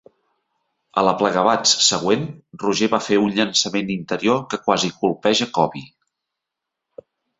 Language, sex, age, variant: Catalan, male, 40-49, Central